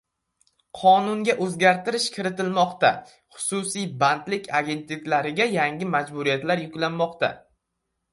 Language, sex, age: Uzbek, male, 19-29